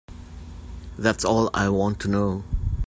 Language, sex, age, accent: English, male, 40-49, Filipino